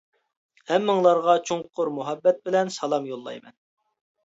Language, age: Uyghur, 19-29